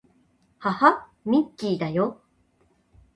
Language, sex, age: Japanese, female, 30-39